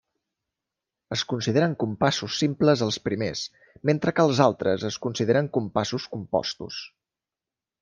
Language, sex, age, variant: Catalan, male, 30-39, Central